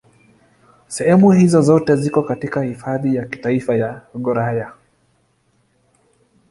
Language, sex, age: Swahili, male, 30-39